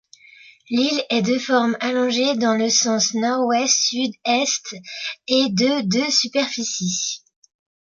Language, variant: French, Français de métropole